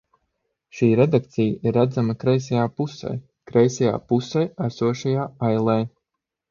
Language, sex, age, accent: Latvian, male, 30-39, Dzimtā valoda